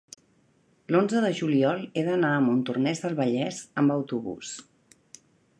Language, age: Catalan, 50-59